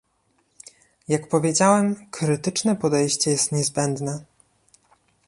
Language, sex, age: Polish, male, 19-29